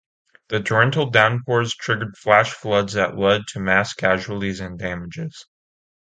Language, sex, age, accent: English, male, under 19, United States English